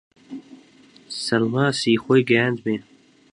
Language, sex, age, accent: Central Kurdish, male, 19-29, سۆرانی